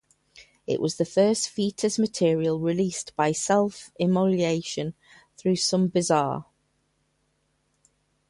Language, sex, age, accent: English, female, 50-59, England English